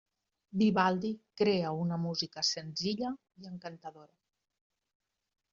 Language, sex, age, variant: Catalan, female, 50-59, Nord-Occidental